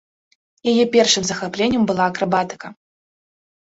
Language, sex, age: Belarusian, female, 30-39